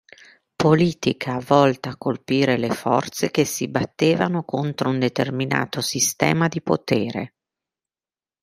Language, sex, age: Italian, female, 40-49